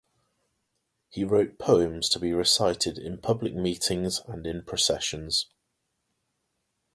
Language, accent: English, England English